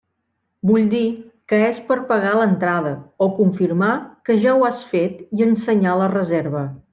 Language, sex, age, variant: Catalan, female, 30-39, Central